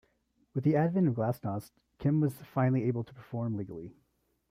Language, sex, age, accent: English, male, 30-39, United States English